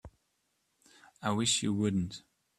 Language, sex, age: English, male, 30-39